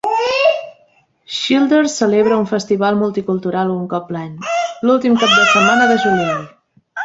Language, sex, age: Catalan, female, 30-39